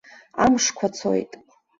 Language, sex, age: Abkhazian, female, 40-49